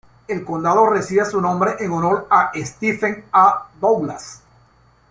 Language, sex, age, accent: Spanish, male, 60-69, Caribe: Cuba, Venezuela, Puerto Rico, República Dominicana, Panamá, Colombia caribeña, México caribeño, Costa del golfo de México